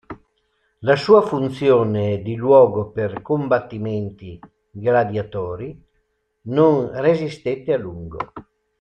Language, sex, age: Italian, male, 60-69